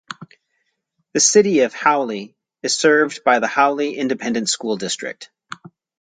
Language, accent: English, United States English